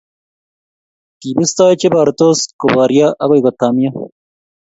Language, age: Kalenjin, 19-29